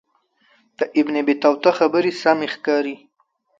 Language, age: Pashto, 19-29